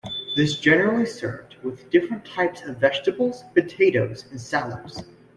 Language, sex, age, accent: English, male, under 19, United States English